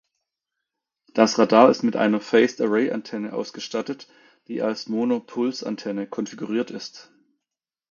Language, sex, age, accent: German, male, 40-49, Deutschland Deutsch